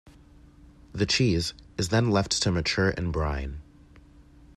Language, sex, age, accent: English, male, 19-29, United States English